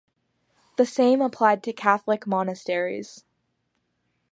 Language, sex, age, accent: English, female, under 19, United States English